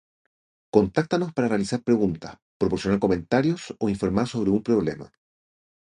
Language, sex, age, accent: Spanish, male, 40-49, Chileno: Chile, Cuyo